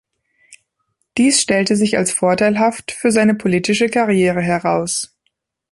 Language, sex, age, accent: German, female, 19-29, Deutschland Deutsch